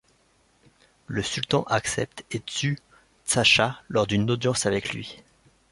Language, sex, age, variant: French, male, 19-29, Français de métropole